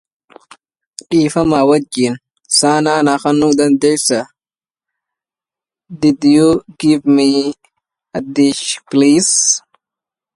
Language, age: Arabic, 19-29